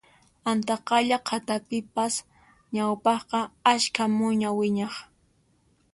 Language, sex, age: Puno Quechua, female, 19-29